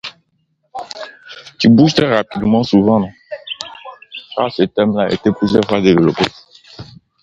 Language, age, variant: French, 19-29, Français d'Europe